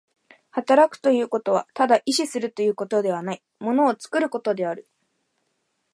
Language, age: Japanese, 19-29